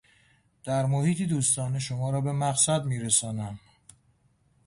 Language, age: Persian, 30-39